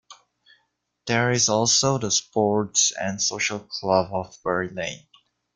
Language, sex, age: English, male, under 19